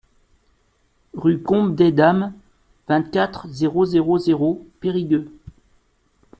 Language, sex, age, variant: French, male, 50-59, Français de métropole